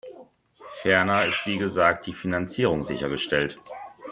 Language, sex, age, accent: German, male, 40-49, Deutschland Deutsch